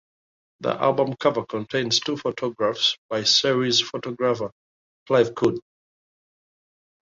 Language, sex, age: English, male, 19-29